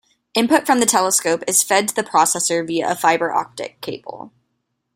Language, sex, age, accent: English, female, 19-29, United States English